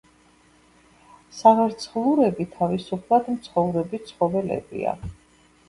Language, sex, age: Georgian, female, 50-59